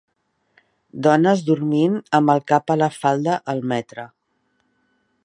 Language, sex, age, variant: Catalan, female, 60-69, Central